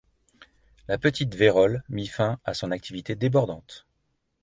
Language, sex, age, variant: French, male, 50-59, Français de métropole